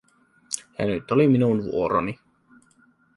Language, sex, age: Finnish, male, 19-29